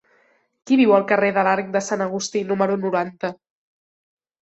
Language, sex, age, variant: Catalan, female, 19-29, Central